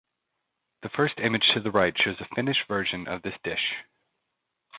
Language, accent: English, United States English